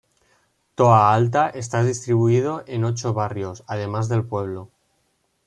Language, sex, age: Spanish, male, 19-29